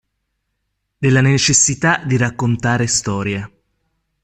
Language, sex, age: Italian, male, 30-39